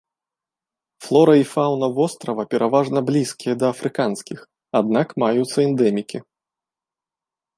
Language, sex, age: Belarusian, male, 19-29